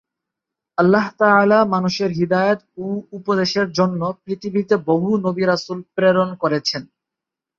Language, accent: Bengali, Bangladeshi; শুদ্ধ বাংলা